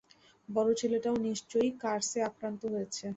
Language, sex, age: Bengali, female, 19-29